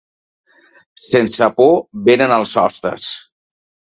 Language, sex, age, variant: Catalan, male, 40-49, Central